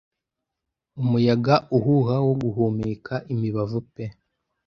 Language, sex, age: Kinyarwanda, male, under 19